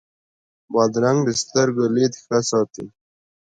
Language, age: Pashto, under 19